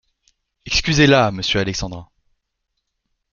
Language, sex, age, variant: French, male, 19-29, Français de métropole